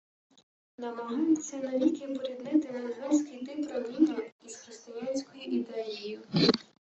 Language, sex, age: Ukrainian, female, 19-29